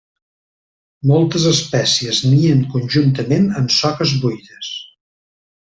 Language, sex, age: Catalan, male, 40-49